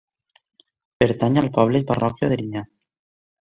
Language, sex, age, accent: Catalan, male, 19-29, valencià